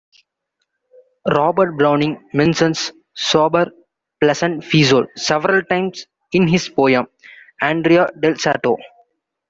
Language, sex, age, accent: English, male, 19-29, India and South Asia (India, Pakistan, Sri Lanka)